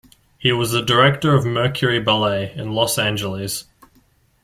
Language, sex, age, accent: English, male, under 19, Australian English